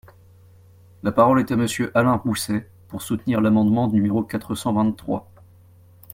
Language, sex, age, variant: French, male, 30-39, Français de métropole